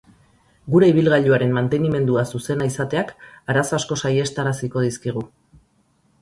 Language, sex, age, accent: Basque, female, 40-49, Erdialdekoa edo Nafarra (Gipuzkoa, Nafarroa)